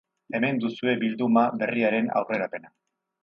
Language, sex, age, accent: Basque, male, 50-59, Erdialdekoa edo Nafarra (Gipuzkoa, Nafarroa)